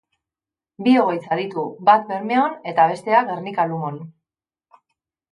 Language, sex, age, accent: Basque, female, 50-59, Mendebalekoa (Araba, Bizkaia, Gipuzkoako mendebaleko herri batzuk)